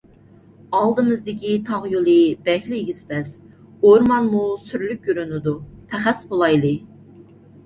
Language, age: Uyghur, 30-39